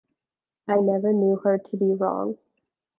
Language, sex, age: English, female, 19-29